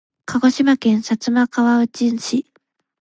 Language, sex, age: Japanese, female, 19-29